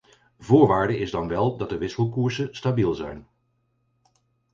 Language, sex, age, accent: Dutch, male, 50-59, Nederlands Nederlands